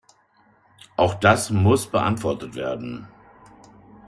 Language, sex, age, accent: German, male, 50-59, Deutschland Deutsch